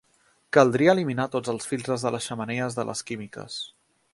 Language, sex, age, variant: Catalan, male, 30-39, Central